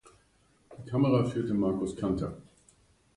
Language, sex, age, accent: German, male, 50-59, Deutschland Deutsch